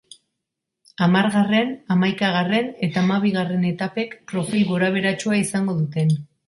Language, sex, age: Basque, female, 40-49